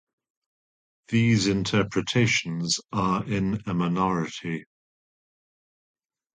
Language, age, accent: English, 70-79, England English